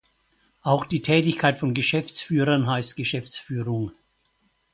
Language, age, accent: German, 70-79, Deutschland Deutsch